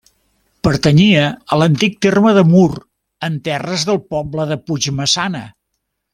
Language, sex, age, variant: Catalan, male, 70-79, Central